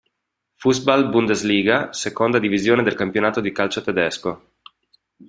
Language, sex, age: Italian, male, 30-39